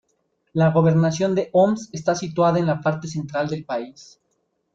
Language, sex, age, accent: Spanish, male, 19-29, México